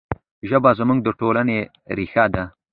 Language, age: Pashto, under 19